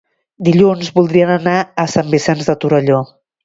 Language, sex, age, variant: Catalan, female, 50-59, Septentrional